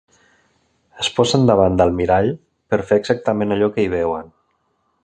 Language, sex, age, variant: Catalan, male, 40-49, Central